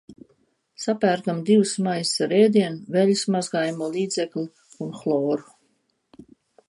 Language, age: Latvian, 60-69